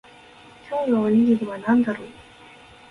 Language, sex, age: Japanese, female, 19-29